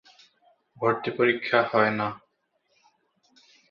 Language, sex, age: Bengali, male, 19-29